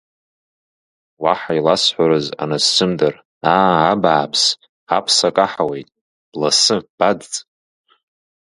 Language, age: Abkhazian, 19-29